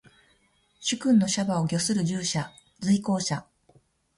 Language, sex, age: Japanese, female, 40-49